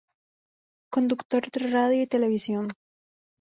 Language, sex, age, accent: Spanish, female, under 19, América central